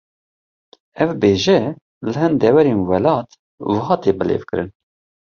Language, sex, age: Kurdish, male, 40-49